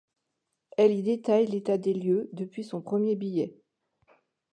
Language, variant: French, Français de métropole